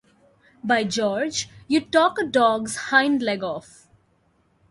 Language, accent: English, India and South Asia (India, Pakistan, Sri Lanka)